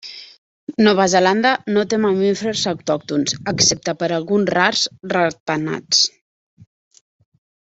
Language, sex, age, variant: Catalan, female, 30-39, Central